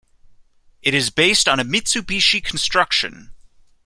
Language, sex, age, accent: English, male, 19-29, United States English